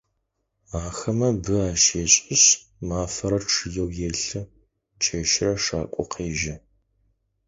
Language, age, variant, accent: Adyghe, 30-39, Адыгабзэ (Кирил, пстэумэ зэдыряе), Кıэмгуй (Çemguy)